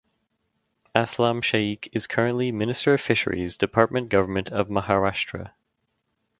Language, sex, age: English, male, under 19